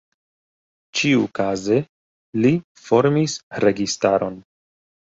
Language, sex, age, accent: Esperanto, male, 30-39, Internacia